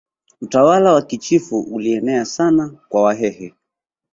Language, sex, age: Swahili, male, 30-39